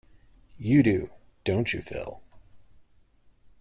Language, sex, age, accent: English, male, 30-39, Canadian English